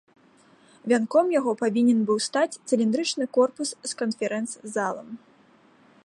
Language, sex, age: Belarusian, female, 19-29